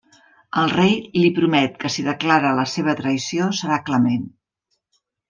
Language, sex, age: Catalan, female, 60-69